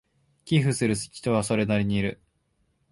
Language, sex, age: Japanese, male, 19-29